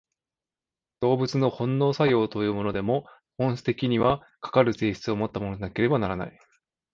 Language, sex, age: Japanese, male, 30-39